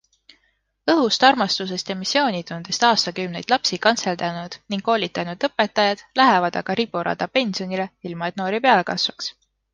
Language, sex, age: Estonian, female, 19-29